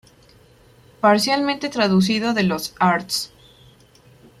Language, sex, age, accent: Spanish, female, 19-29, México